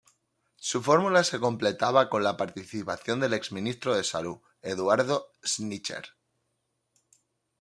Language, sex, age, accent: Spanish, male, 30-39, España: Sur peninsular (Andalucia, Extremadura, Murcia)